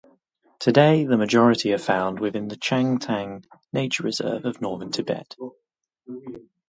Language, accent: English, England English